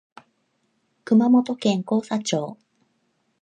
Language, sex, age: Japanese, female, 50-59